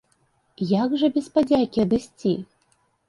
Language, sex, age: Belarusian, female, 40-49